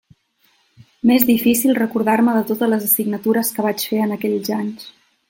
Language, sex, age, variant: Catalan, female, 19-29, Central